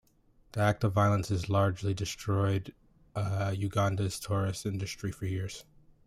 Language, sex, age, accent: English, male, 19-29, United States English